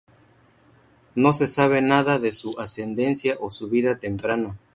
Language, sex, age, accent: Spanish, male, 30-39, México